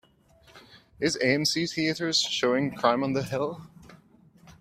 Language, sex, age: English, male, 19-29